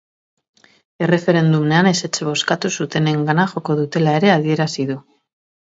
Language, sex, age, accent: Basque, female, 30-39, Mendebalekoa (Araba, Bizkaia, Gipuzkoako mendebaleko herri batzuk)